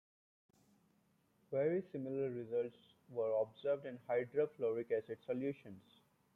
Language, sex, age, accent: English, male, 19-29, India and South Asia (India, Pakistan, Sri Lanka)